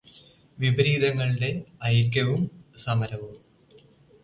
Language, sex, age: Malayalam, male, 19-29